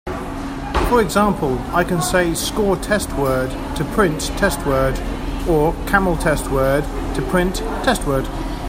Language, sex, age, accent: English, male, 50-59, England English